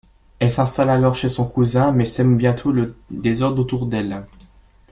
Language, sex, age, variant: French, male, under 19, Français de métropole